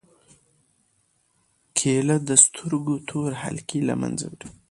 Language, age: Pashto, 19-29